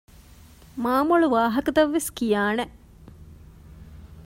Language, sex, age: Divehi, female, 30-39